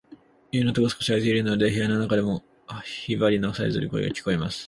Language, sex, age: Japanese, male, 19-29